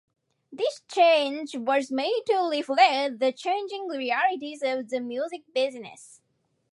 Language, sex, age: English, female, 19-29